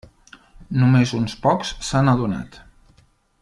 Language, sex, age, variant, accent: Catalan, male, 40-49, Central, central